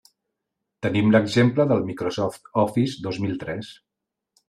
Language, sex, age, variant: Catalan, male, 40-49, Central